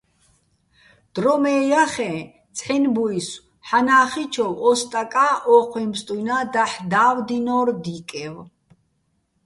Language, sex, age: Bats, female, 60-69